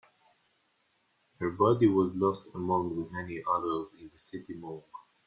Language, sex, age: English, male, 19-29